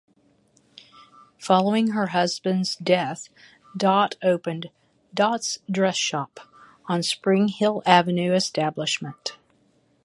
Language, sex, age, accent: English, female, 60-69, United States English